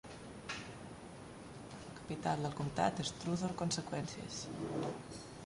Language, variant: Catalan, Central